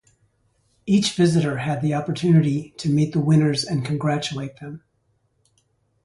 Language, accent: English, United States English